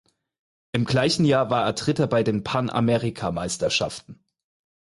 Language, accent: German, Deutschland Deutsch